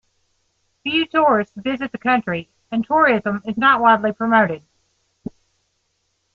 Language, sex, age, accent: English, female, 40-49, United States English